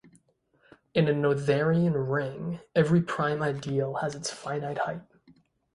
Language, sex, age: English, male, 19-29